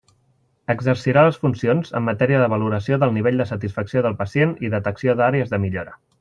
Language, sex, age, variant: Catalan, male, 30-39, Central